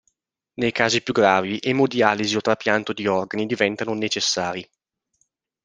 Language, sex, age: Italian, male, 19-29